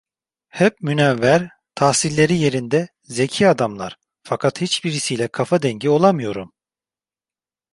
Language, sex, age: Turkish, male, 30-39